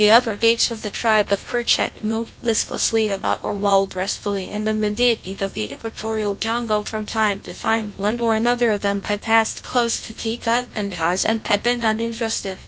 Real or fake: fake